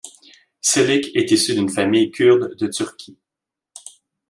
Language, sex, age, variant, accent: French, male, 40-49, Français d'Amérique du Nord, Français du Canada